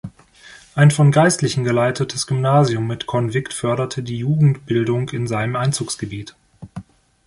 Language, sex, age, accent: German, male, 30-39, Deutschland Deutsch